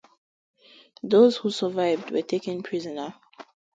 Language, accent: English, Nigerian